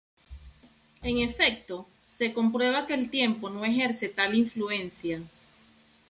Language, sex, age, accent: Spanish, female, 40-49, Caribe: Cuba, Venezuela, Puerto Rico, República Dominicana, Panamá, Colombia caribeña, México caribeño, Costa del golfo de México